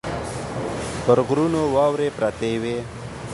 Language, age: Pashto, 19-29